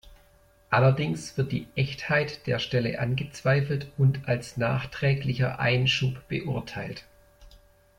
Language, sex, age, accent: German, male, 30-39, Deutschland Deutsch